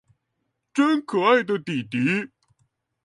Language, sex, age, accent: Chinese, male, 19-29, 出生地：臺北市